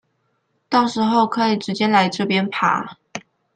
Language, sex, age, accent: Chinese, female, 19-29, 出生地：臺南市